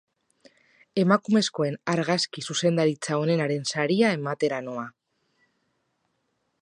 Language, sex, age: Basque, female, 30-39